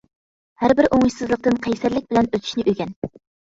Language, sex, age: Uyghur, female, under 19